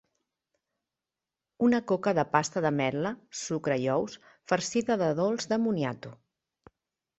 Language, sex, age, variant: Catalan, female, 40-49, Central